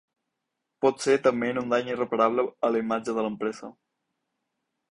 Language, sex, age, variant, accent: Catalan, male, 19-29, Balear, mallorquí